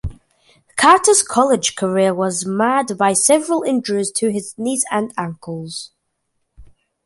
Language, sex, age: English, male, 40-49